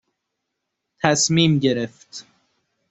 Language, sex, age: Persian, male, 19-29